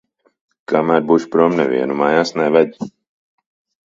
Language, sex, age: Latvian, male, 30-39